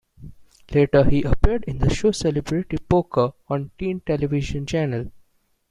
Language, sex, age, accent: English, male, 19-29, India and South Asia (India, Pakistan, Sri Lanka)